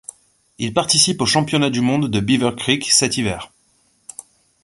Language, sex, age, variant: French, male, 40-49, Français de métropole